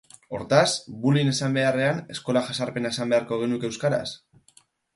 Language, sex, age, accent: Basque, male, 30-39, Mendebalekoa (Araba, Bizkaia, Gipuzkoako mendebaleko herri batzuk)